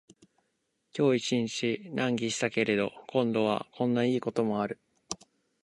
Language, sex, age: Japanese, male, 19-29